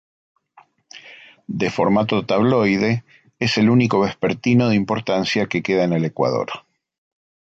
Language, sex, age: Spanish, male, 50-59